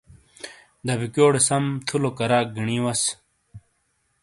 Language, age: Shina, 30-39